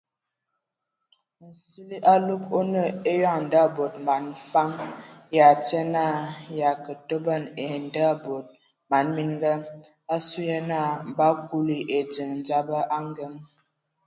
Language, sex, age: Ewondo, female, 19-29